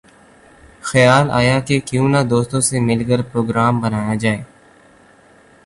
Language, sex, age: Urdu, male, 19-29